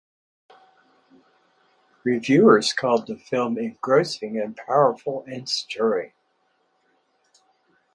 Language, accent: English, United States English